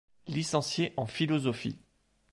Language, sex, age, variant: French, male, 30-39, Français de métropole